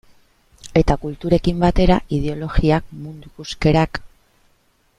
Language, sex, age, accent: Basque, female, 30-39, Mendebalekoa (Araba, Bizkaia, Gipuzkoako mendebaleko herri batzuk)